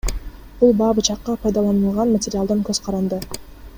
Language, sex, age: Kyrgyz, female, 19-29